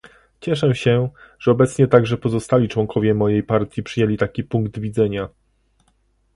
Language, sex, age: Polish, male, 30-39